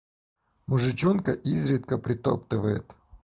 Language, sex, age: Russian, male, 30-39